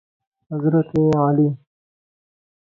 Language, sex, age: Pashto, male, 19-29